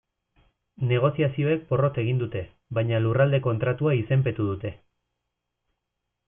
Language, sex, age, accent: Basque, male, 30-39, Erdialdekoa edo Nafarra (Gipuzkoa, Nafarroa)